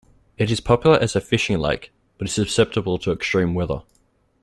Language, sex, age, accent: English, male, 19-29, Australian English